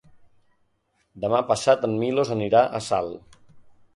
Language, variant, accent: Catalan, Central, central